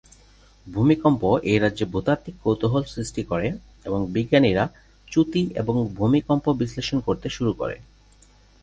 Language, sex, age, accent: Bengali, male, 19-29, Native